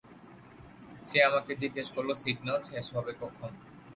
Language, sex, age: Bengali, male, 19-29